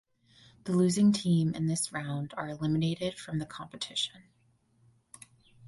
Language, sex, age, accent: English, female, 19-29, United States English